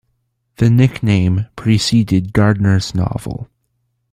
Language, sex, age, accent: English, male, under 19, United States English